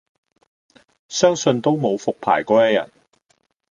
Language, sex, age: Cantonese, male, 50-59